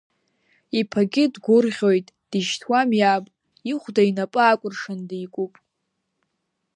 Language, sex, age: Abkhazian, female, under 19